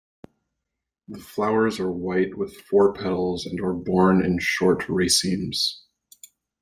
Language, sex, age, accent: English, male, 30-39, United States English